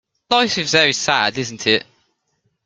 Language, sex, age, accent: English, male, under 19, England English